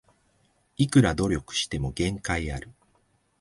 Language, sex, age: Japanese, male, 50-59